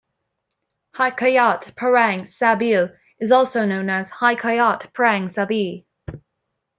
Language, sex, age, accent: English, female, under 19, England English